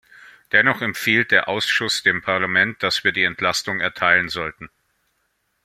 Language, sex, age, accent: German, male, 40-49, Deutschland Deutsch